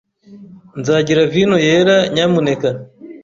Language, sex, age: Kinyarwanda, male, 19-29